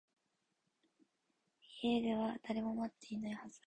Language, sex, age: Japanese, female, 19-29